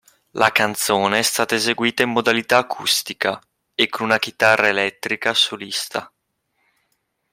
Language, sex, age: Italian, male, 19-29